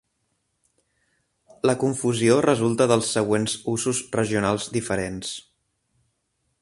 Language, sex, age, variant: Catalan, male, 30-39, Central